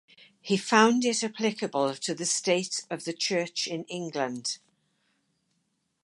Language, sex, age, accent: English, female, 80-89, England English